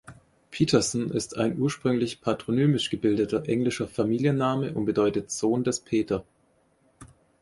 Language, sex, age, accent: German, male, 30-39, Deutschland Deutsch